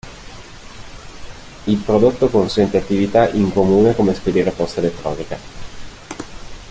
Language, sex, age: Italian, male, 19-29